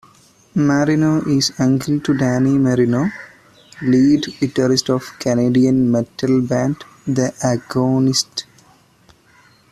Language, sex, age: English, male, 19-29